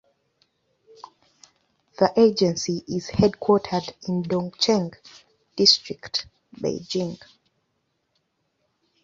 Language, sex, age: English, female, 30-39